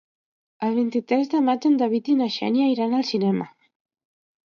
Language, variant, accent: Catalan, Central, central